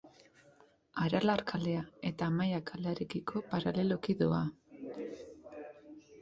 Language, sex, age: Basque, female, 30-39